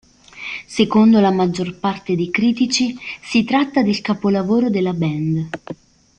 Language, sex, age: Italian, female, 19-29